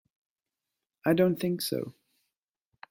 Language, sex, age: English, male, 30-39